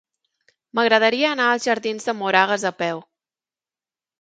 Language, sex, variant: Catalan, female, Central